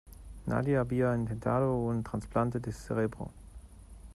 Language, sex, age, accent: Spanish, male, 40-49, España: Norte peninsular (Asturias, Castilla y León, Cantabria, País Vasco, Navarra, Aragón, La Rioja, Guadalajara, Cuenca)